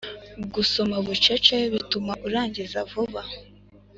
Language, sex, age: Kinyarwanda, female, 19-29